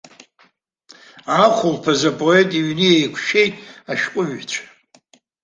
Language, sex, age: Abkhazian, male, 80-89